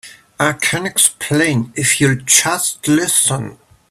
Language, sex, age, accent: English, male, 30-39, England English